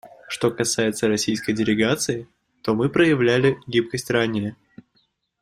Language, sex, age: Russian, male, 19-29